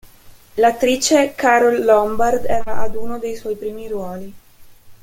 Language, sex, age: Italian, female, 19-29